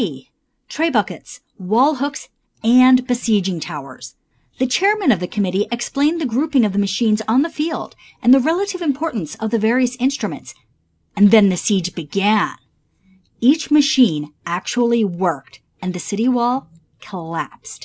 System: none